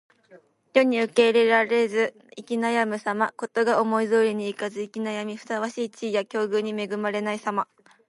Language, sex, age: Japanese, female, 19-29